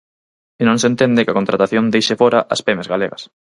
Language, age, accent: Galician, 19-29, Normativo (estándar)